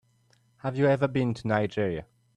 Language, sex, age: English, male, 19-29